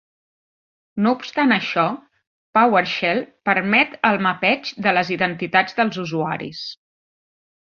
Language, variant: Catalan, Central